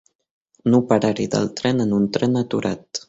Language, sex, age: Catalan, male, 19-29